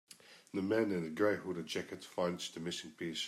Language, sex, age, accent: English, male, 40-49, Australian English